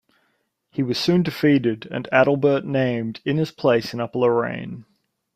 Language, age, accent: English, 19-29, Australian English